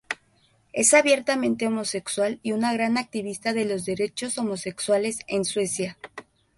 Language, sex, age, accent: Spanish, female, 19-29, México